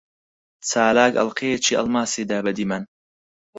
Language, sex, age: Central Kurdish, male, 19-29